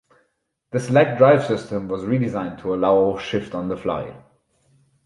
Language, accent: English, German